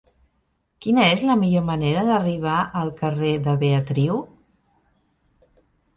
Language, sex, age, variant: Catalan, female, 50-59, Central